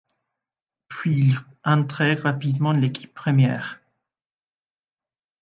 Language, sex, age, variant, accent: French, male, 19-29, Français d'Europe, Français du Royaume-Uni